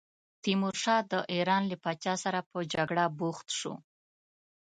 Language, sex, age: Pashto, female, 30-39